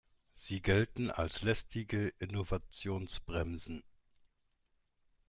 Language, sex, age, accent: German, male, 50-59, Deutschland Deutsch